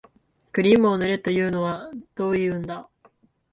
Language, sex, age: Japanese, female, 19-29